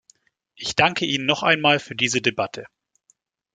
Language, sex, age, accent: German, male, 19-29, Deutschland Deutsch